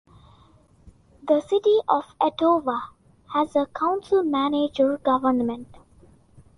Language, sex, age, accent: English, male, under 19, India and South Asia (India, Pakistan, Sri Lanka)